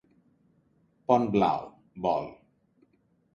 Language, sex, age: Catalan, male, 50-59